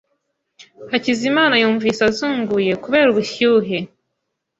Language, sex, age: Kinyarwanda, female, 19-29